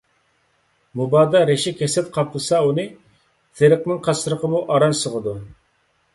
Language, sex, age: Uyghur, male, 30-39